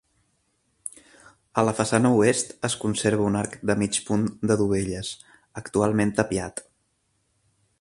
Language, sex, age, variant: Catalan, male, 30-39, Central